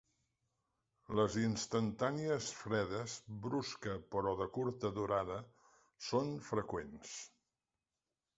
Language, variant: Catalan, Central